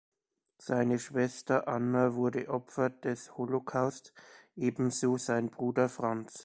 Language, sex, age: German, male, 19-29